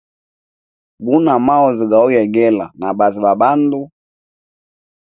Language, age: Hemba, 19-29